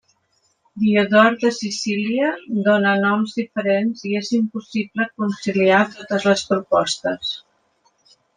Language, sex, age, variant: Catalan, female, 60-69, Central